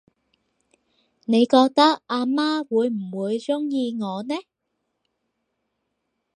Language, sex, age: Cantonese, female, 19-29